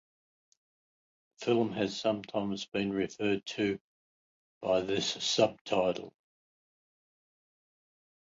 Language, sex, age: English, male, 80-89